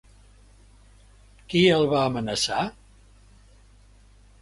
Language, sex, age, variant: Catalan, male, 70-79, Central